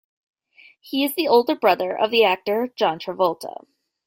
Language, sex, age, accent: English, female, 19-29, United States English